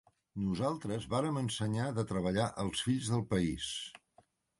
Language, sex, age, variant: Catalan, male, 70-79, Central